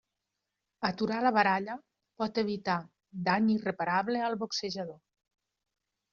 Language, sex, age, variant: Catalan, female, 50-59, Nord-Occidental